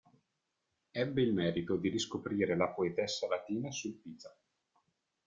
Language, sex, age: Italian, male, 19-29